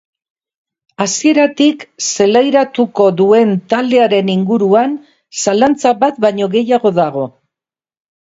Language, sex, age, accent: Basque, female, 60-69, Mendebalekoa (Araba, Bizkaia, Gipuzkoako mendebaleko herri batzuk)